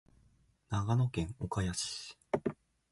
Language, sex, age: Japanese, male, 19-29